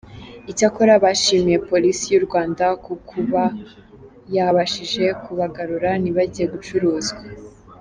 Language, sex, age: Kinyarwanda, female, 19-29